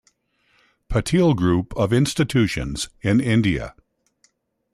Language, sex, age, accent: English, male, 60-69, United States English